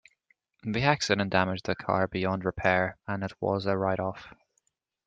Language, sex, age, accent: English, male, 19-29, England English